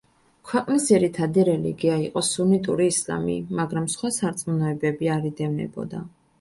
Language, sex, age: Georgian, female, 19-29